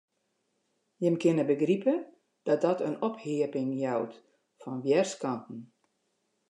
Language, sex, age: Western Frisian, female, 60-69